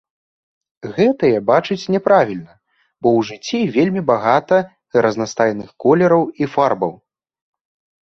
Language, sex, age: Belarusian, male, under 19